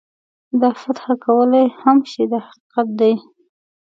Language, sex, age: Pashto, female, 19-29